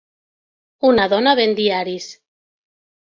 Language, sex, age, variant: Catalan, female, 30-39, Central